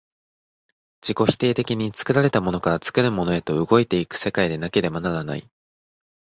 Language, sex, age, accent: Japanese, male, under 19, 標準語